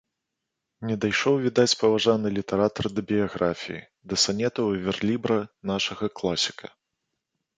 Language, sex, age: Belarusian, male, 40-49